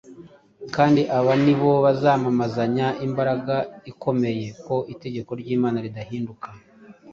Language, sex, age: Kinyarwanda, male, 40-49